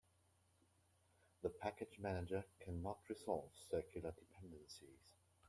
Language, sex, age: English, male, 40-49